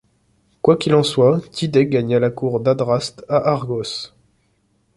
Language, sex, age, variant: French, male, 30-39, Français de métropole